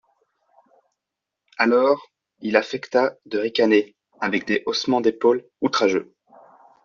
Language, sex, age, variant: French, male, 30-39, Français de métropole